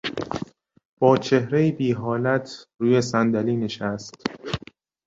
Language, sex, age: Persian, male, 19-29